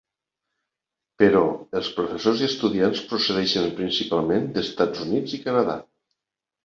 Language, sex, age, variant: Catalan, male, 50-59, Septentrional